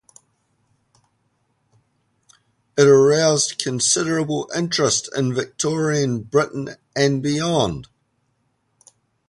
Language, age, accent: English, 50-59, New Zealand English